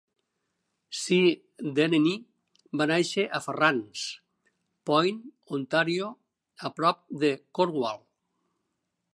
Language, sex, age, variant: Catalan, male, 60-69, Nord-Occidental